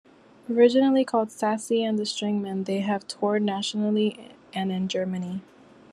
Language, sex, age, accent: English, female, 19-29, United States English